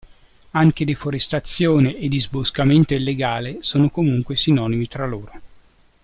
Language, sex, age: Italian, male, 40-49